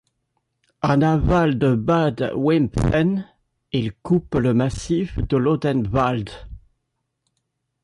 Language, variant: French, Français de métropole